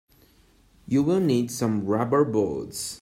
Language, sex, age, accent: English, male, 19-29, Hong Kong English